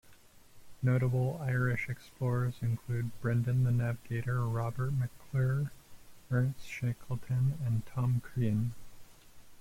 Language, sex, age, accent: English, male, 30-39, United States English